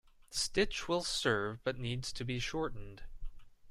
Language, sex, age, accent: English, male, 19-29, United States English